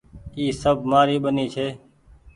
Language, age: Goaria, 19-29